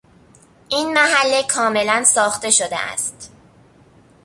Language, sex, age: Persian, female, under 19